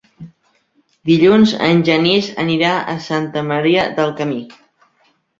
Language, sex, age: Catalan, female, under 19